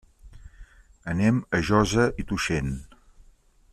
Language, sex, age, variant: Catalan, male, 50-59, Central